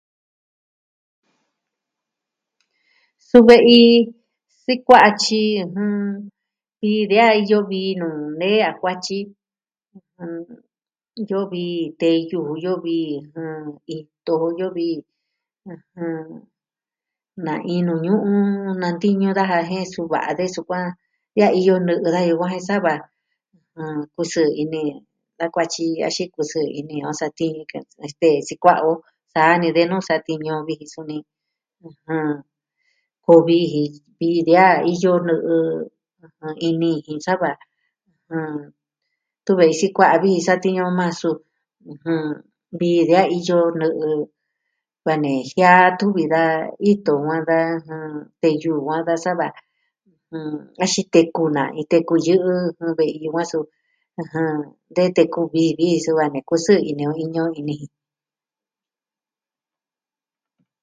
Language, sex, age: Southwestern Tlaxiaco Mixtec, female, 60-69